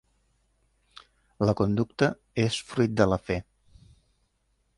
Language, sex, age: Catalan, male, 70-79